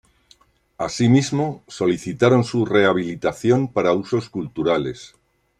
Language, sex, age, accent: Spanish, male, 60-69, España: Centro-Sur peninsular (Madrid, Toledo, Castilla-La Mancha)